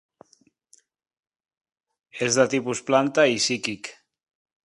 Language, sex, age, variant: Catalan, male, 30-39, Central